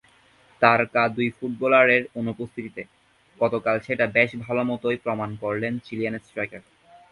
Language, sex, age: Bengali, male, 19-29